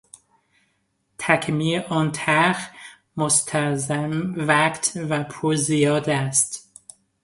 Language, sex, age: Persian, male, 30-39